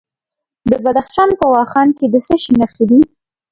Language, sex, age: Pashto, female, under 19